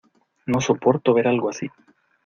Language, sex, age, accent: Spanish, male, 19-29, Chileno: Chile, Cuyo